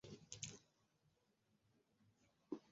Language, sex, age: Swahili, male, 19-29